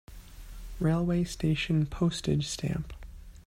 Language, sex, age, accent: English, male, 30-39, United States English